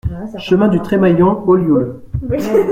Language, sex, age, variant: French, male, 19-29, Français de métropole